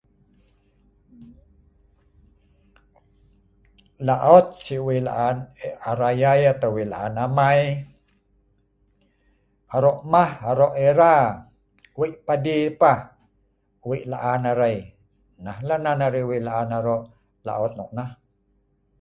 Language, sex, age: Sa'ban, male, 50-59